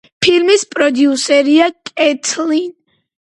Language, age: Georgian, 19-29